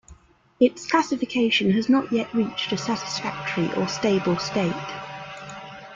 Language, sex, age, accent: English, female, 30-39, England English